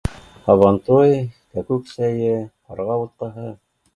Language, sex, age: Bashkir, male, 50-59